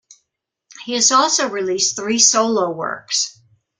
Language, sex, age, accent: English, female, 70-79, United States English